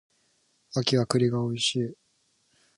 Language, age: Japanese, 19-29